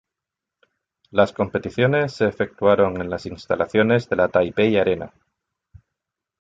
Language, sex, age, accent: Spanish, male, 40-49, España: Sur peninsular (Andalucia, Extremadura, Murcia)